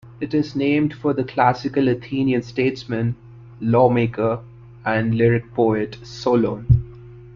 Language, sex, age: English, male, 19-29